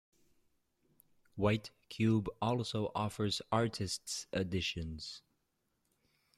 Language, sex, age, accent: English, male, 19-29, United States English